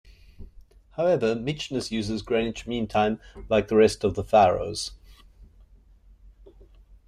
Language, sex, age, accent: English, male, 40-49, Southern African (South Africa, Zimbabwe, Namibia)